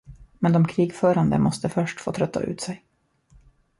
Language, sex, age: Swedish, male, 30-39